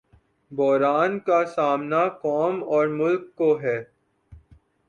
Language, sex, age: Urdu, male, 19-29